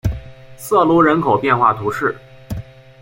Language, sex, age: Chinese, male, under 19